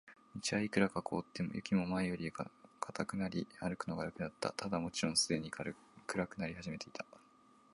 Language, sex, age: Japanese, male, 19-29